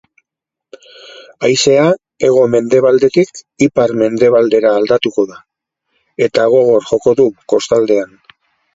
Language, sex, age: Basque, male, 60-69